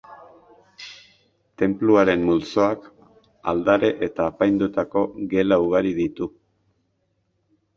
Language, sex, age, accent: Basque, male, 50-59, Mendebalekoa (Araba, Bizkaia, Gipuzkoako mendebaleko herri batzuk)